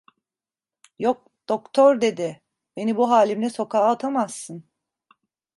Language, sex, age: Turkish, female, 40-49